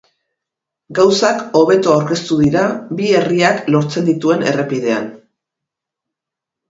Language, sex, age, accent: Basque, female, 50-59, Erdialdekoa edo Nafarra (Gipuzkoa, Nafarroa)